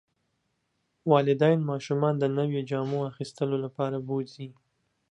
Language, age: Pashto, 19-29